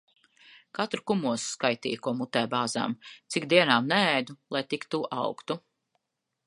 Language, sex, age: Latvian, female, 30-39